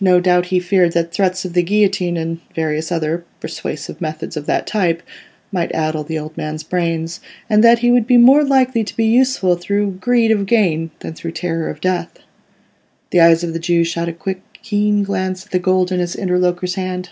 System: none